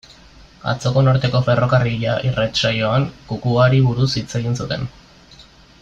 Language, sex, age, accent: Basque, male, 19-29, Mendebalekoa (Araba, Bizkaia, Gipuzkoako mendebaleko herri batzuk)